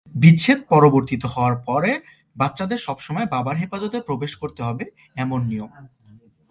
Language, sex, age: Bengali, male, 19-29